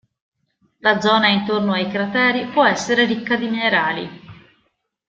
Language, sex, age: Italian, female, 50-59